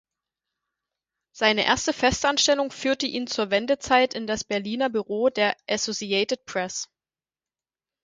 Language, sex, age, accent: German, female, 30-39, Deutschland Deutsch